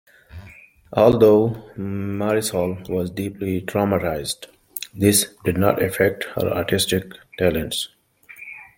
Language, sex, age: English, male, 30-39